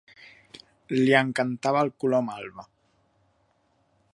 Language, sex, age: Catalan, male, 30-39